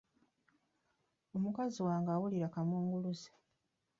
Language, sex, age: Ganda, female, 40-49